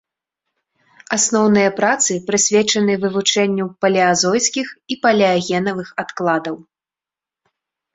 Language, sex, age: Belarusian, female, 19-29